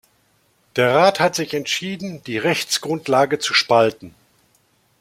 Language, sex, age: German, male, 60-69